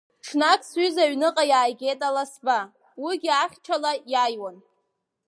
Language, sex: Abkhazian, female